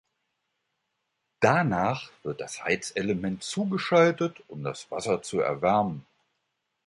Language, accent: German, Deutschland Deutsch